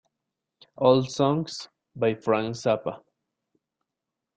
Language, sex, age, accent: Spanish, male, 19-29, Caribe: Cuba, Venezuela, Puerto Rico, República Dominicana, Panamá, Colombia caribeña, México caribeño, Costa del golfo de México